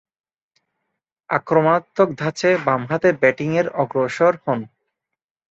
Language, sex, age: Bengali, male, 19-29